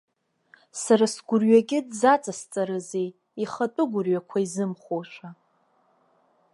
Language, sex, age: Abkhazian, female, 19-29